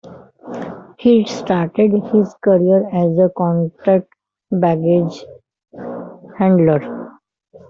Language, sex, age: English, male, 19-29